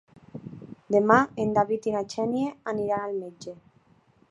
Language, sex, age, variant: Catalan, female, 19-29, Nord-Occidental